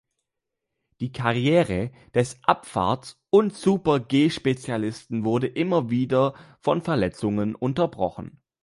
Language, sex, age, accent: German, male, under 19, Deutschland Deutsch